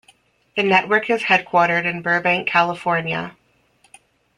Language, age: English, 30-39